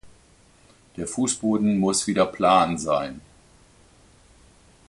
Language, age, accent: German, 60-69, Hochdeutsch